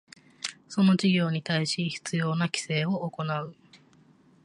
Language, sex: Japanese, female